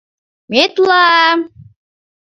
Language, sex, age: Mari, female, 19-29